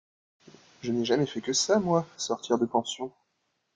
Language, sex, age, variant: French, male, 30-39, Français de métropole